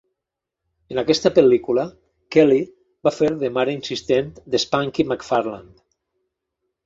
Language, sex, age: Catalan, male, 50-59